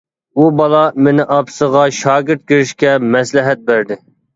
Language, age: Uyghur, 19-29